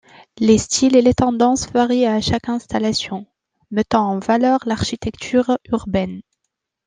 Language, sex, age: French, female, 30-39